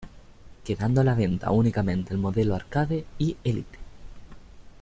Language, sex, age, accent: Spanish, male, 19-29, España: Sur peninsular (Andalucia, Extremadura, Murcia)